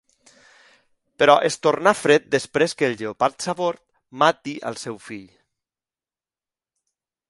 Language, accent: Catalan, valencià